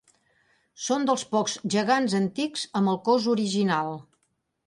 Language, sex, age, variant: Catalan, female, 50-59, Central